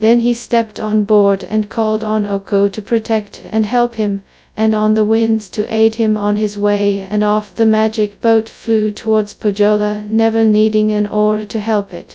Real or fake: fake